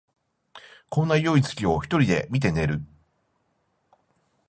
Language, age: Japanese, 50-59